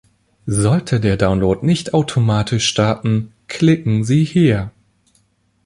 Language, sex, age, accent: German, male, 19-29, Deutschland Deutsch